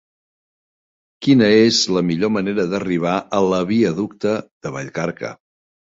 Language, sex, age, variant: Catalan, male, 60-69, Central